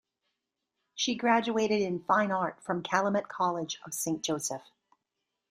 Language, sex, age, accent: English, female, 40-49, United States English